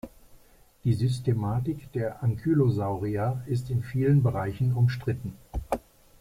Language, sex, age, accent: German, male, 60-69, Deutschland Deutsch